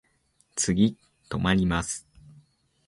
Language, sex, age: Japanese, male, under 19